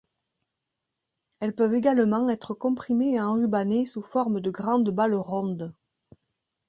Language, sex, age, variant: French, female, 40-49, Français de métropole